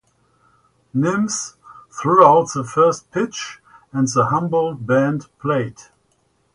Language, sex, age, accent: English, male, 50-59, United States English